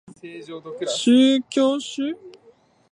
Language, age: Japanese, under 19